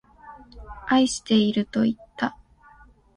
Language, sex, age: Japanese, female, 19-29